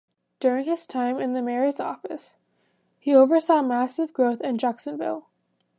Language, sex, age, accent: English, female, under 19, United States English